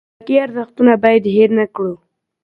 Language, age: Pashto, 19-29